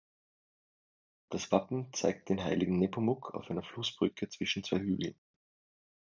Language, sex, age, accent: German, male, 19-29, Österreichisches Deutsch